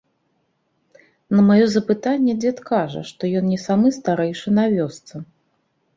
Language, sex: Belarusian, female